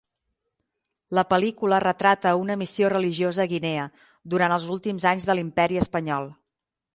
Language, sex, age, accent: Catalan, female, 19-29, nord-occidental; septentrional